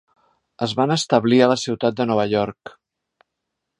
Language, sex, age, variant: Catalan, male, 60-69, Central